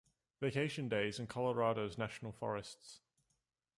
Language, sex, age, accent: English, male, 19-29, England English